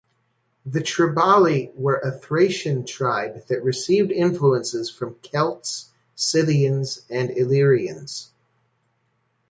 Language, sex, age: English, male, 40-49